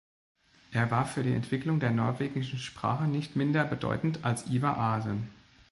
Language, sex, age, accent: German, male, 40-49, Deutschland Deutsch